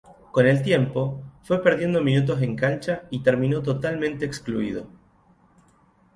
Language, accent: Spanish, Rioplatense: Argentina, Uruguay, este de Bolivia, Paraguay